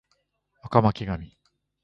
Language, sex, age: Japanese, male, 50-59